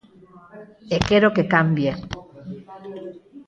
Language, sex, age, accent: Galician, female, 40-49, Normativo (estándar)